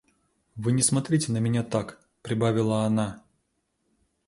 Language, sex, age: Russian, male, 40-49